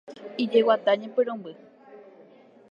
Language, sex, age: Guarani, female, 19-29